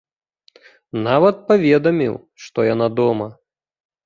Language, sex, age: Belarusian, male, 30-39